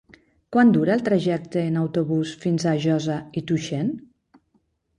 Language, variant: Catalan, Nord-Occidental